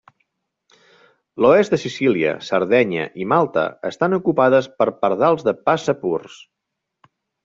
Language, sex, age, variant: Catalan, male, 30-39, Nord-Occidental